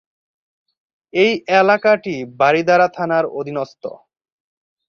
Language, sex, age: Bengali, male, 19-29